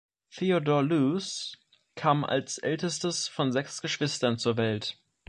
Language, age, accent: German, under 19, Deutschland Deutsch